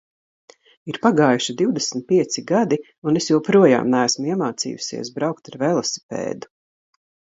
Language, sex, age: Latvian, female, 60-69